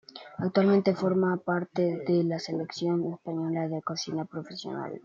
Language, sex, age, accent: Spanish, male, under 19, España: Norte peninsular (Asturias, Castilla y León, Cantabria, País Vasco, Navarra, Aragón, La Rioja, Guadalajara, Cuenca)